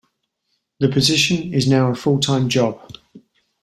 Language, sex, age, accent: English, male, 40-49, England English